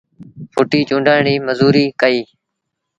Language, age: Sindhi Bhil, 19-29